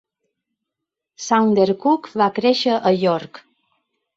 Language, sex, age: Catalan, female, 50-59